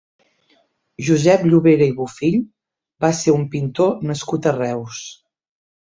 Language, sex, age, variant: Catalan, female, 50-59, Central